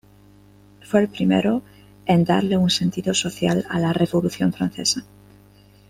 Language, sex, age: Spanish, female, 30-39